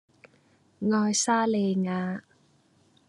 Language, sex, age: Cantonese, female, 19-29